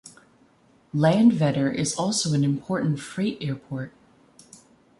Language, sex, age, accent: English, female, 19-29, Canadian English